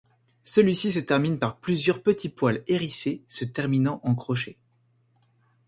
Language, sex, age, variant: French, male, 19-29, Français de métropole